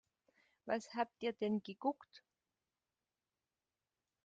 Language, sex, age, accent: German, female, 30-39, Deutschland Deutsch